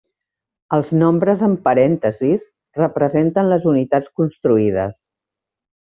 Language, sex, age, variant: Catalan, female, 50-59, Central